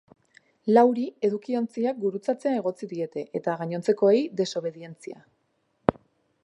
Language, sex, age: Basque, female, 19-29